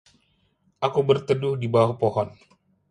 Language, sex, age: Indonesian, male, 40-49